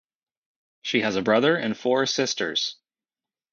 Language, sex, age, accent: English, male, 30-39, United States English